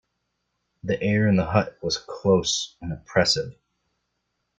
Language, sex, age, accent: English, male, 19-29, United States English